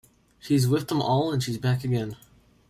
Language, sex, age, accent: English, male, under 19, United States English